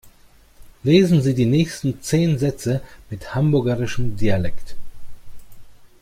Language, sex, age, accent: German, male, 40-49, Deutschland Deutsch